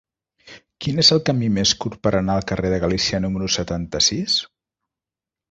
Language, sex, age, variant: Catalan, male, 40-49, Central